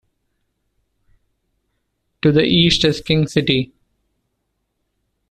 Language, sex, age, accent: English, male, 40-49, India and South Asia (India, Pakistan, Sri Lanka)